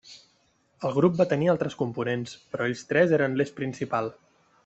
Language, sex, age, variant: Catalan, male, 30-39, Central